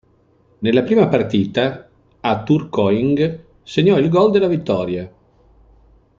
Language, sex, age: Italian, male, 60-69